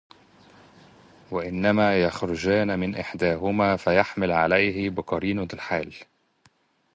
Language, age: Arabic, 30-39